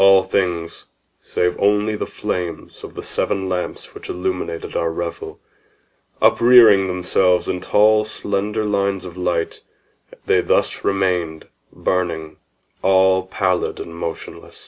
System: none